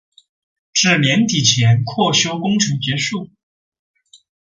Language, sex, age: Chinese, male, 19-29